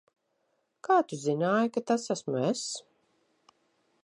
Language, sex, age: Latvian, female, 40-49